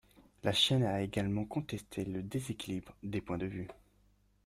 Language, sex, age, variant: French, male, under 19, Français de métropole